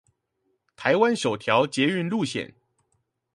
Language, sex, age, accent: Chinese, male, 19-29, 出生地：臺北市